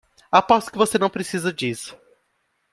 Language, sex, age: Portuguese, male, 19-29